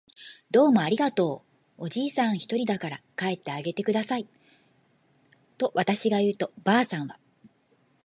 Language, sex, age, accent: Japanese, female, 40-49, 標準語